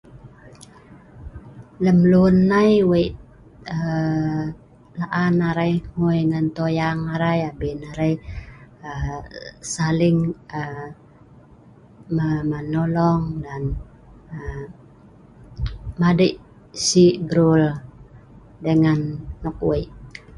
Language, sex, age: Sa'ban, female, 50-59